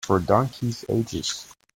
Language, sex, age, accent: English, male, under 19, Canadian English